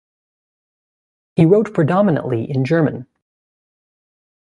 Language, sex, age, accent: English, male, 19-29, United States English